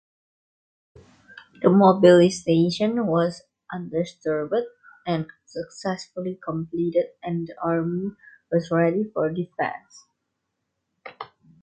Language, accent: English, Malaysian English